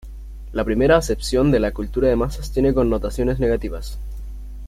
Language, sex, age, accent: Spanish, male, under 19, Chileno: Chile, Cuyo